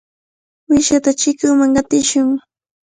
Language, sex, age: Cajatambo North Lima Quechua, female, 30-39